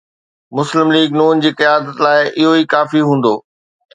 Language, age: Sindhi, 40-49